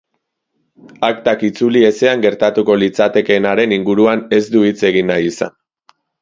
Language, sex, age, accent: Basque, male, 19-29, Mendebalekoa (Araba, Bizkaia, Gipuzkoako mendebaleko herri batzuk)